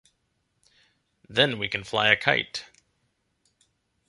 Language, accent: English, United States English